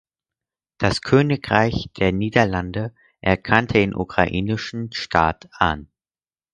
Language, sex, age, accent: German, male, under 19, Deutschland Deutsch